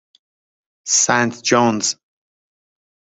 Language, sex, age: Persian, male, 30-39